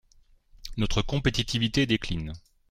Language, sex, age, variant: French, male, 40-49, Français de métropole